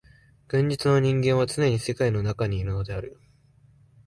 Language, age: Japanese, 19-29